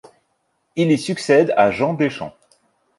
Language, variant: French, Français de métropole